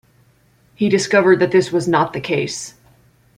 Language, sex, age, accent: English, female, 19-29, United States English